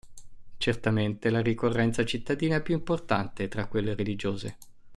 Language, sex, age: Italian, male, 50-59